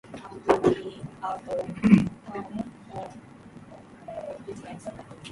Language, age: English, 30-39